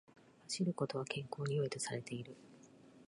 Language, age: Japanese, 50-59